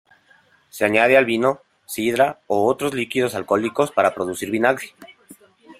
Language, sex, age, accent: Spanish, male, 30-39, México